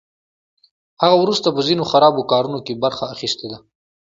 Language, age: Pashto, 19-29